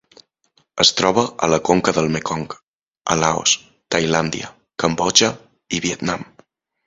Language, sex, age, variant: Catalan, male, 19-29, Central